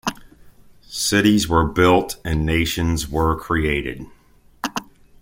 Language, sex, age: English, male, 50-59